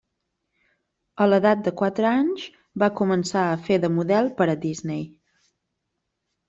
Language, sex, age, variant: Catalan, female, 30-39, Central